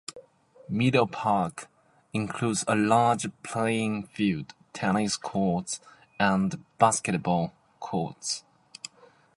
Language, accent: English, United States English